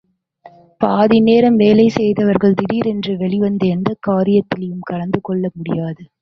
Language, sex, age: Tamil, female, 30-39